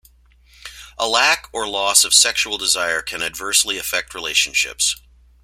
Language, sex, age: English, male, 50-59